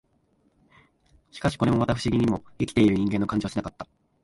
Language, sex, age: Japanese, male, 19-29